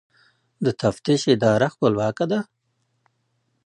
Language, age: Pashto, 40-49